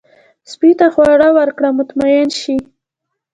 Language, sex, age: Pashto, female, under 19